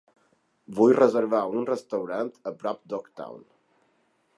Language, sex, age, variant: Catalan, male, 19-29, Balear